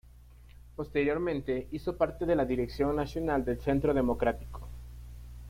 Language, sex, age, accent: Spanish, male, under 19, Andino-Pacífico: Colombia, Perú, Ecuador, oeste de Bolivia y Venezuela andina